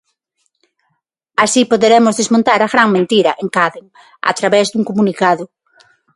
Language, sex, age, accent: Galician, female, 40-49, Atlántico (seseo e gheada); Neofalante